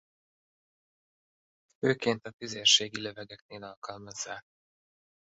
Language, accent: Hungarian, budapesti